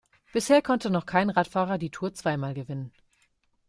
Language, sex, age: German, female, 19-29